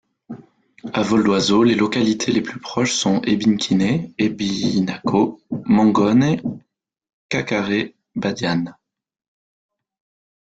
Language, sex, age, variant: French, male, 30-39, Français de métropole